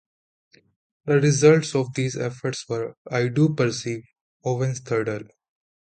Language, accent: English, India and South Asia (India, Pakistan, Sri Lanka)